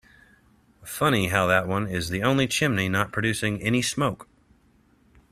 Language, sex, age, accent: English, male, 30-39, United States English